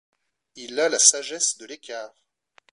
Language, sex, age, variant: French, male, 30-39, Français de métropole